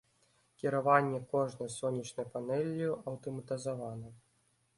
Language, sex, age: Belarusian, male, 19-29